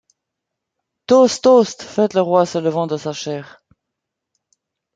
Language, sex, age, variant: French, female, 40-49, Français de métropole